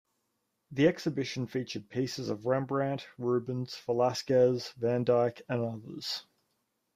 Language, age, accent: English, 19-29, Australian English